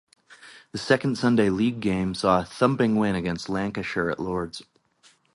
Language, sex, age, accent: English, male, 30-39, United States English